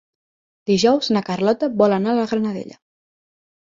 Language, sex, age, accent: Catalan, female, 19-29, Lleidatà